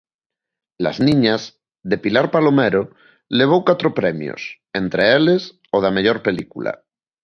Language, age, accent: Galician, 30-39, Normativo (estándar)